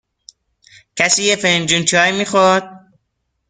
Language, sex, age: Persian, male, 19-29